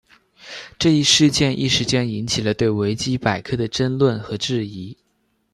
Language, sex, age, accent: Chinese, male, under 19, 出生地：湖南省